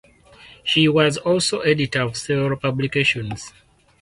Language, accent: English, Southern African (South Africa, Zimbabwe, Namibia)